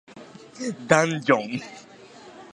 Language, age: Japanese, 19-29